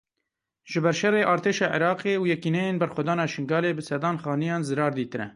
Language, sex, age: Kurdish, male, 30-39